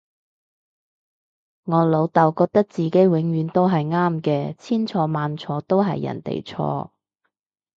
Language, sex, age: Cantonese, female, 30-39